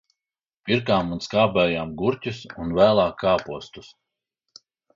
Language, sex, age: Latvian, male, 40-49